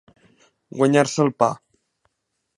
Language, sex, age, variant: Catalan, male, under 19, Central